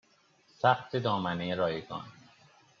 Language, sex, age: Persian, male, 19-29